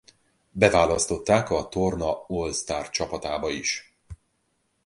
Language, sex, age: Hungarian, male, 40-49